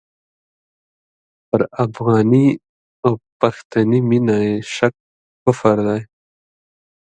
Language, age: Pashto, 19-29